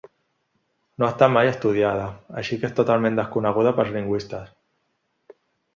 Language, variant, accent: Catalan, Central, central